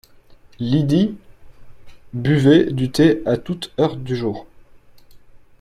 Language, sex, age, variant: French, male, 30-39, Français de métropole